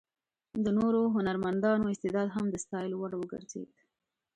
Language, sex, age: Pashto, female, 19-29